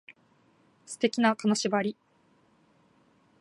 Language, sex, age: Japanese, female, 19-29